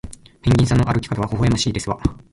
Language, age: Japanese, 19-29